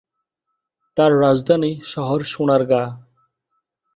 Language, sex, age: Bengali, male, 19-29